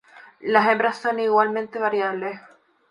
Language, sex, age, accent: Spanish, female, 19-29, España: Islas Canarias